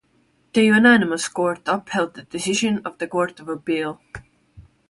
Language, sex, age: English, female, 19-29